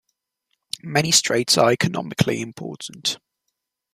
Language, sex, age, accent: English, male, 19-29, England English